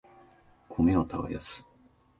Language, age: Japanese, 19-29